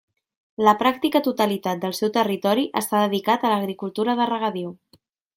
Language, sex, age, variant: Catalan, female, 19-29, Central